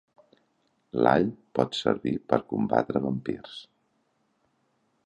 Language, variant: Catalan, Nord-Occidental